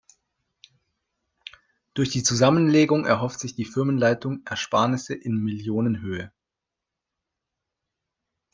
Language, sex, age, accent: German, male, 19-29, Deutschland Deutsch